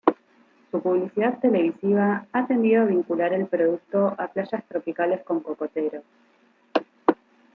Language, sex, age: Spanish, female, 19-29